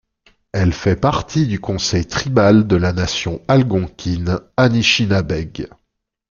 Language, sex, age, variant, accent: French, male, 30-39, Français d'Europe, Français de Suisse